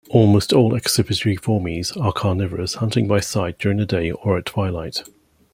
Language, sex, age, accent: English, male, 50-59, England English